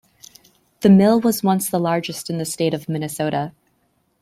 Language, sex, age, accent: English, male, 19-29, United States English